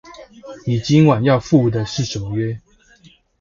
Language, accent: Chinese, 出生地：桃園市